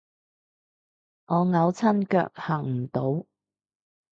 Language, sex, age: Cantonese, female, 30-39